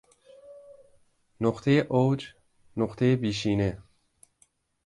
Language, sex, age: Persian, male, 40-49